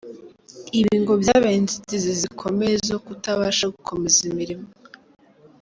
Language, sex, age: Kinyarwanda, female, under 19